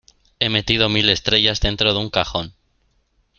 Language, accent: Spanish, España: Norte peninsular (Asturias, Castilla y León, Cantabria, País Vasco, Navarra, Aragón, La Rioja, Guadalajara, Cuenca)